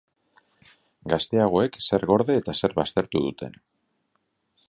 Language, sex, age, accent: Basque, male, 40-49, Mendebalekoa (Araba, Bizkaia, Gipuzkoako mendebaleko herri batzuk)